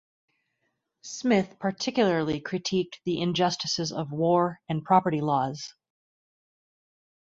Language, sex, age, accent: English, female, 50-59, United States English